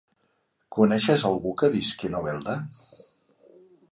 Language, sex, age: Catalan, male, 50-59